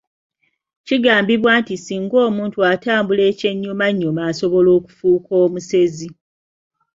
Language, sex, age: Ganda, female, 30-39